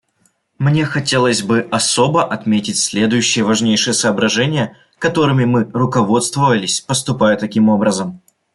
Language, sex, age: Russian, male, 19-29